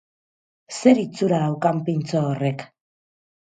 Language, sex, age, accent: Basque, female, 30-39, Mendebalekoa (Araba, Bizkaia, Gipuzkoako mendebaleko herri batzuk)